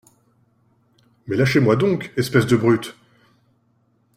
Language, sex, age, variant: French, male, 19-29, Français de métropole